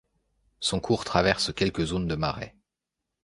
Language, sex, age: French, male, 19-29